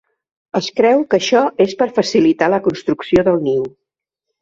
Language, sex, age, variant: Catalan, female, 70-79, Central